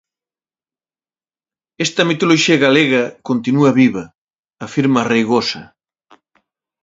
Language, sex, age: Galician, male, 40-49